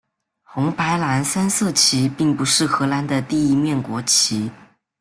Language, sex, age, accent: Chinese, male, under 19, 出生地：湖南省